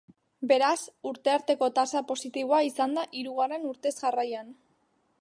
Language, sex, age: Basque, female, 19-29